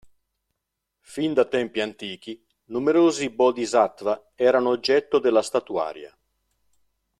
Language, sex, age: Italian, male, 50-59